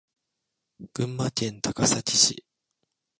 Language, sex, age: Japanese, male, 19-29